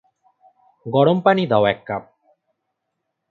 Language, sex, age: Bengali, male, 19-29